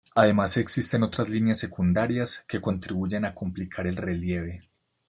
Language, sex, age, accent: Spanish, male, 19-29, Caribe: Cuba, Venezuela, Puerto Rico, República Dominicana, Panamá, Colombia caribeña, México caribeño, Costa del golfo de México